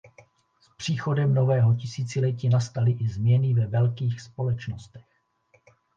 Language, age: Czech, 60-69